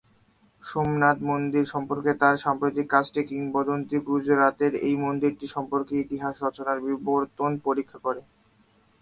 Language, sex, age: Bengali, male, 19-29